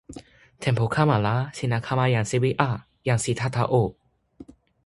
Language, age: Toki Pona, under 19